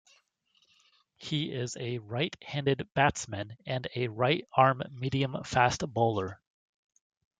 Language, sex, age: English, male, 19-29